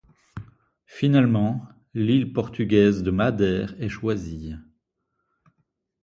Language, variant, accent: French, Français d'Europe, Français de Belgique